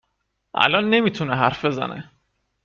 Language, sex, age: Persian, male, 19-29